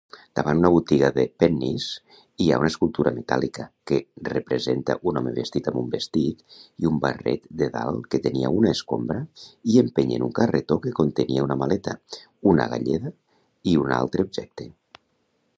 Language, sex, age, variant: Catalan, male, 60-69, Nord-Occidental